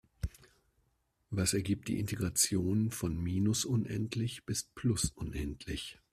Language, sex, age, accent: German, male, 40-49, Deutschland Deutsch